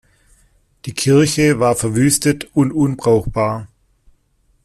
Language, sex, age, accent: German, male, 50-59, Deutschland Deutsch